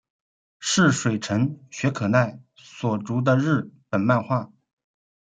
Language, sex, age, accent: Chinese, male, 30-39, 出生地：江苏省